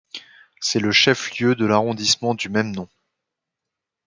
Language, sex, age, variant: French, male, 19-29, Français de métropole